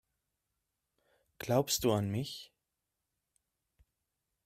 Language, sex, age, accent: German, male, 19-29, Deutschland Deutsch